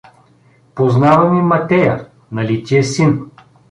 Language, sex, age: Bulgarian, male, 40-49